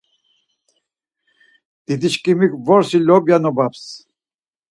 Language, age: Laz, 60-69